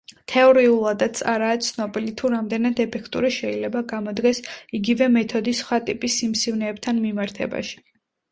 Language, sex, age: Georgian, female, 19-29